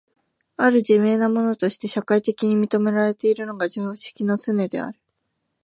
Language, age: Japanese, 19-29